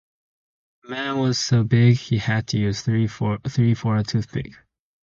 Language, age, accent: English, under 19, United States English